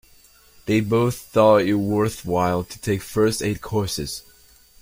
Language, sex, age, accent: English, male, under 19, United States English